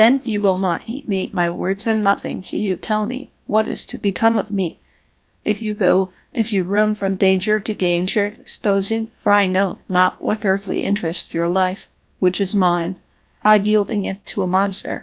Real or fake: fake